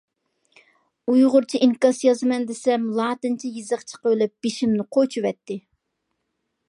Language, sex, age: Uyghur, female, 40-49